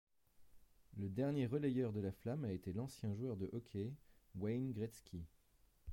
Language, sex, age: French, male, 30-39